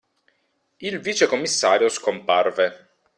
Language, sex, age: Italian, male, 30-39